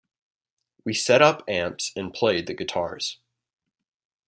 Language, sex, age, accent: English, male, under 19, United States English